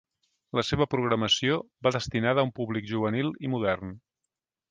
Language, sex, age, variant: Catalan, male, 50-59, Central